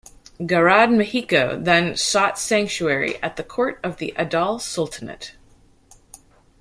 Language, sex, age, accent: English, female, 40-49, United States English